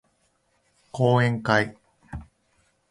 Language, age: Japanese, 40-49